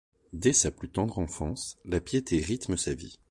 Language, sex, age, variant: French, male, 30-39, Français de métropole